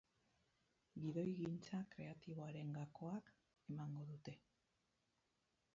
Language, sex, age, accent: Basque, female, 50-59, Mendebalekoa (Araba, Bizkaia, Gipuzkoako mendebaleko herri batzuk)